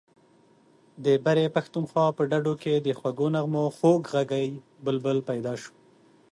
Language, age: Pashto, 30-39